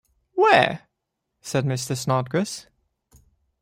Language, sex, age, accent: English, male, 19-29, England English